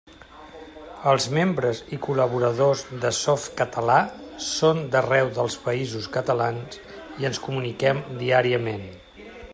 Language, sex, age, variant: Catalan, male, 50-59, Central